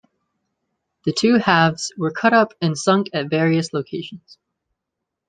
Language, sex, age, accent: English, male, 19-29, United States English